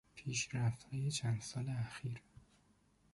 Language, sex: Persian, male